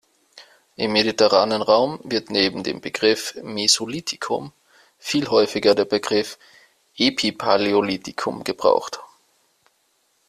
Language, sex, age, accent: German, male, 30-39, Österreichisches Deutsch